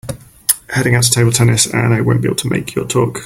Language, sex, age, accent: English, male, 40-49, England English